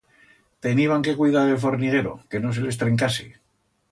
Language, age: Aragonese, 60-69